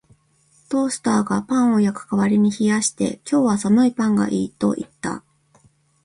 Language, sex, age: Japanese, female, 40-49